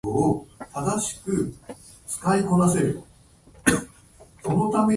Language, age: Japanese, 19-29